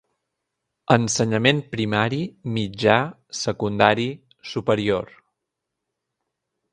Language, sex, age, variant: Catalan, male, 19-29, Central